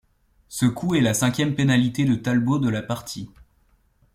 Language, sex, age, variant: French, male, 19-29, Français de métropole